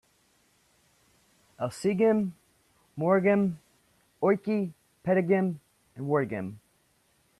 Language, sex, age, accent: English, male, 19-29, Irish English